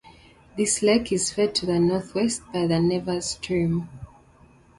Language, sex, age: English, female, 19-29